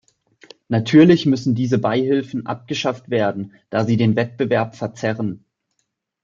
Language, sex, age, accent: German, male, 19-29, Deutschland Deutsch